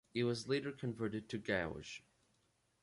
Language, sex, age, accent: English, male, under 19, United States English